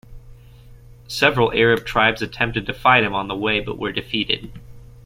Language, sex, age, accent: English, male, 19-29, United States English